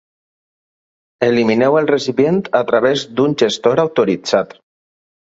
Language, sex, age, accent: Catalan, male, 30-39, apitxat